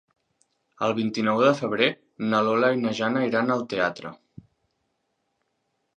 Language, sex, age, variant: Catalan, male, 19-29, Central